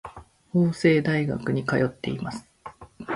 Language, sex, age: Japanese, female, 40-49